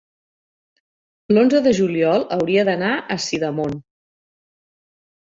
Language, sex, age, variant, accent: Catalan, female, 50-59, Central, Oriental